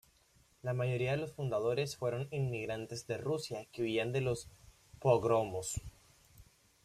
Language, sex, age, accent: Spanish, male, 19-29, Caribe: Cuba, Venezuela, Puerto Rico, República Dominicana, Panamá, Colombia caribeña, México caribeño, Costa del golfo de México